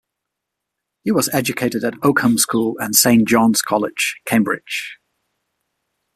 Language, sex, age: English, male, 30-39